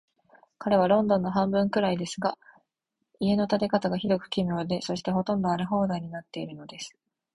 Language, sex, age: Japanese, female, 19-29